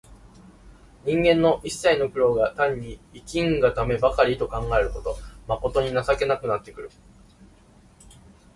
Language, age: Japanese, 19-29